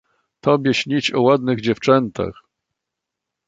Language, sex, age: Polish, male, 50-59